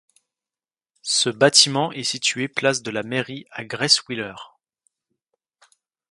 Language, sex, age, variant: French, male, 19-29, Français de métropole